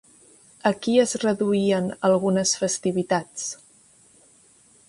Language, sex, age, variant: Catalan, female, 19-29, Central